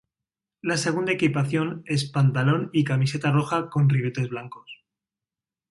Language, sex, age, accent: Spanish, male, 40-49, España: Centro-Sur peninsular (Madrid, Toledo, Castilla-La Mancha)